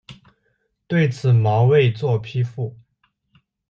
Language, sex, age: Chinese, male, 19-29